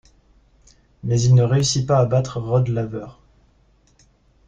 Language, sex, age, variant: French, male, 19-29, Français de métropole